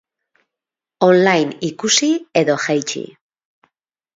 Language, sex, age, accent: Basque, female, 30-39, Mendebalekoa (Araba, Bizkaia, Gipuzkoako mendebaleko herri batzuk)